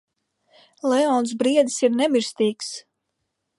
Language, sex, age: Latvian, female, 19-29